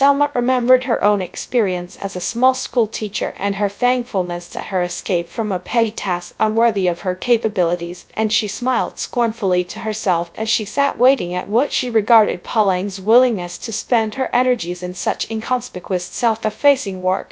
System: TTS, GradTTS